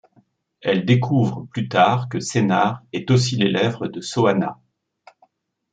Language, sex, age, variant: French, male, 60-69, Français de métropole